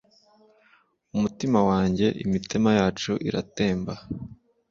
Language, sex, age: Kinyarwanda, male, 19-29